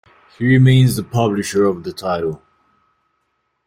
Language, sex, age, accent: English, male, 19-29, United States English